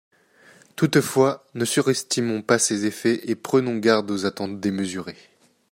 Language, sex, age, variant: French, male, 19-29, Français de métropole